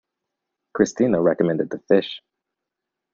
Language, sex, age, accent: English, male, 30-39, United States English